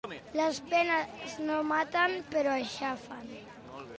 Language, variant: Catalan, Septentrional